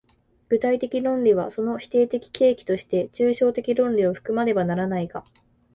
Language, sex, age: Japanese, female, 19-29